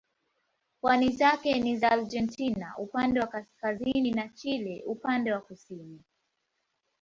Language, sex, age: Swahili, female, 19-29